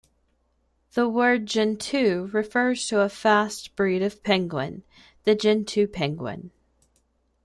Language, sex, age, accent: English, female, 30-39, United States English